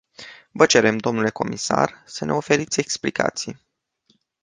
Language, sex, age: Romanian, male, 19-29